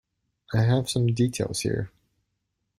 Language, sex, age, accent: English, male, 19-29, United States English